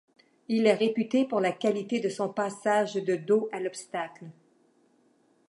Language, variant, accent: French, Français d'Amérique du Nord, Français du Canada